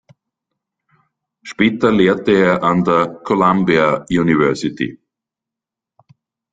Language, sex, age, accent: German, male, 50-59, Österreichisches Deutsch